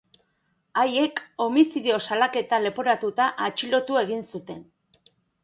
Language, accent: Basque, Erdialdekoa edo Nafarra (Gipuzkoa, Nafarroa)